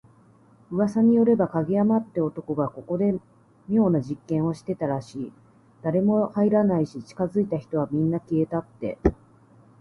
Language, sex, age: Japanese, female, 40-49